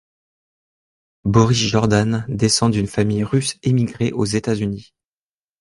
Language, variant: French, Français de métropole